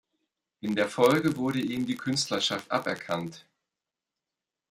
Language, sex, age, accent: German, male, 40-49, Deutschland Deutsch